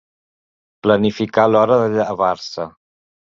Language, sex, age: Catalan, male, 50-59